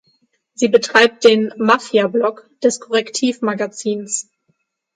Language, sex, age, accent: German, female, 19-29, Deutschland Deutsch; Hochdeutsch